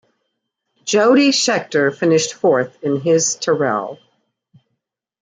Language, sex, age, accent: English, female, 60-69, United States English